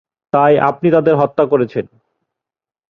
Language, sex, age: Bengali, male, 30-39